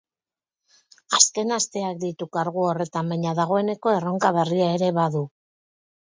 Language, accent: Basque, Mendebalekoa (Araba, Bizkaia, Gipuzkoako mendebaleko herri batzuk)